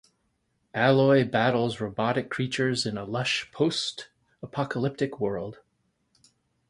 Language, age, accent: English, 40-49, United States English